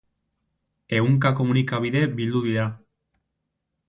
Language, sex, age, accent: Basque, male, 19-29, Erdialdekoa edo Nafarra (Gipuzkoa, Nafarroa)